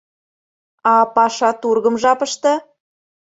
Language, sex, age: Mari, female, 19-29